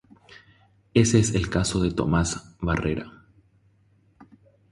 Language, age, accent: Spanish, 30-39, Rioplatense: Argentina, Uruguay, este de Bolivia, Paraguay